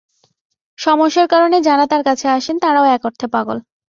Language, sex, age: Bengali, female, 19-29